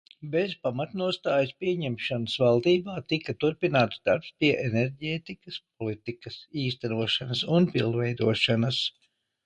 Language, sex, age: Latvian, male, 50-59